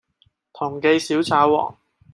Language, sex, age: Cantonese, male, 19-29